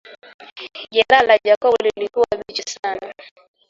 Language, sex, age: Swahili, female, 19-29